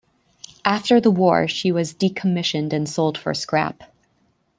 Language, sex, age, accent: English, male, 19-29, United States English